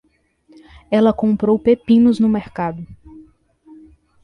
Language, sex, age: Portuguese, female, 19-29